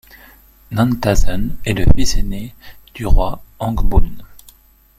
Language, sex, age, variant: French, male, 50-59, Français de métropole